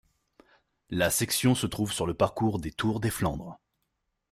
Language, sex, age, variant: French, male, 30-39, Français de métropole